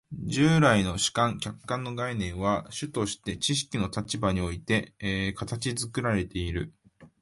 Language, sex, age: Japanese, male, 19-29